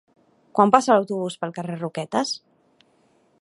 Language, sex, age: Catalan, female, 30-39